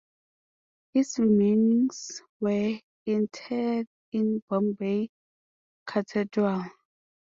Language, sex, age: English, female, 19-29